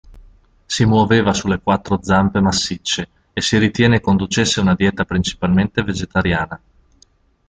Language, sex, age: Italian, male, 40-49